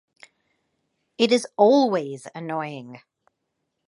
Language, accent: English, United States English